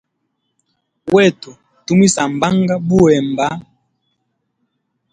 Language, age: Hemba, 30-39